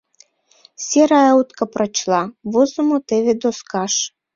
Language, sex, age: Mari, female, 19-29